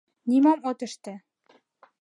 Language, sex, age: Mari, female, 19-29